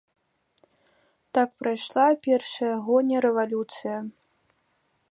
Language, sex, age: Belarusian, female, 19-29